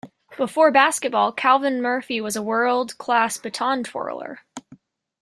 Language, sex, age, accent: English, female, under 19, United States English